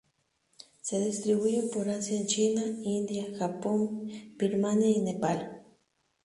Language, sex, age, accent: Spanish, female, 30-39, México